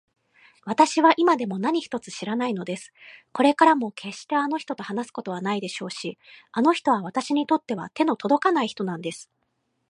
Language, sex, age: Japanese, female, 19-29